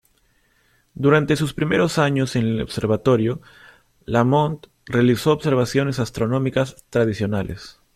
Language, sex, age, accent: Spanish, male, 30-39, Andino-Pacífico: Colombia, Perú, Ecuador, oeste de Bolivia y Venezuela andina